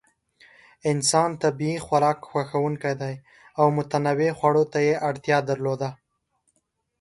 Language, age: Pashto, under 19